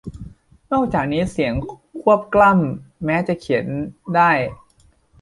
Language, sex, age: Thai, male, 19-29